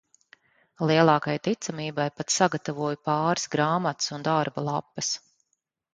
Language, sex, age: Latvian, female, 40-49